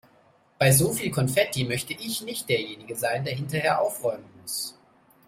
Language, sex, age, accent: German, male, 30-39, Deutschland Deutsch